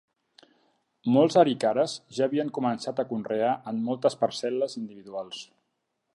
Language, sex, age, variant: Catalan, male, 50-59, Central